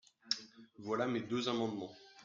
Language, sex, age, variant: French, male, 19-29, Français de métropole